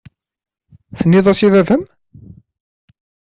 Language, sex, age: Kabyle, male, 30-39